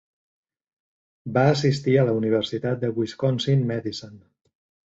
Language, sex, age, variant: Catalan, male, 50-59, Central